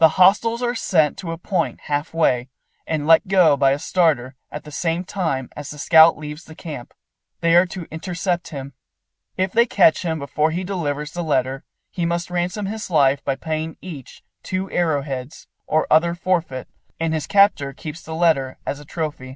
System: none